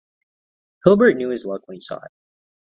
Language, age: English, under 19